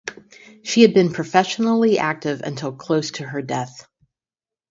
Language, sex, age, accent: English, female, 50-59, United States English; Midwestern